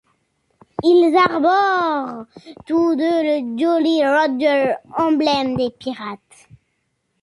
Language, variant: French, Français de métropole